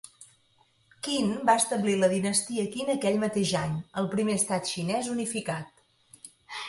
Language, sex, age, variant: Catalan, female, 30-39, Central